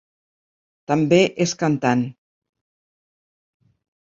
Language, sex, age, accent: Catalan, female, 50-59, Barceloní